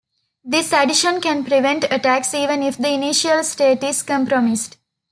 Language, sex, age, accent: English, female, 19-29, India and South Asia (India, Pakistan, Sri Lanka)